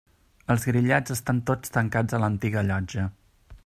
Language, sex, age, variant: Catalan, male, 30-39, Central